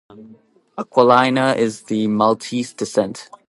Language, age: English, 19-29